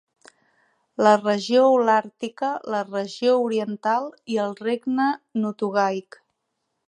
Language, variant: Catalan, Central